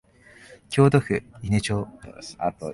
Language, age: Japanese, 19-29